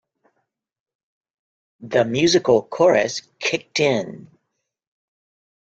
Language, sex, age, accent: English, female, 50-59, United States English